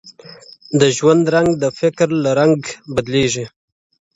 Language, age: Pashto, 19-29